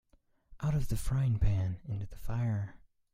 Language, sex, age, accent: English, male, 19-29, United States English